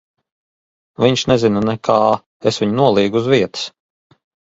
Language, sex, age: Latvian, male, 40-49